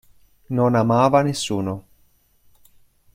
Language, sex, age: Italian, male, 19-29